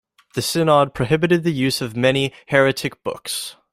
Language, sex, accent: English, male, United States English